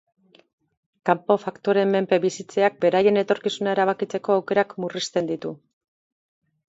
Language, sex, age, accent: Basque, female, 50-59, Mendebalekoa (Araba, Bizkaia, Gipuzkoako mendebaleko herri batzuk)